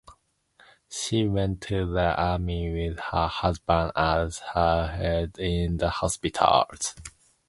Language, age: English, 19-29